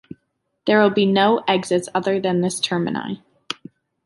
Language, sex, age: English, female, 19-29